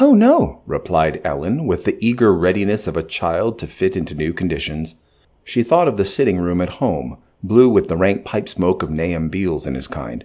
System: none